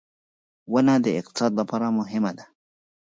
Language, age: Pashto, 30-39